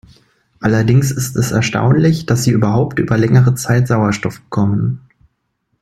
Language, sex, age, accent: German, male, 19-29, Deutschland Deutsch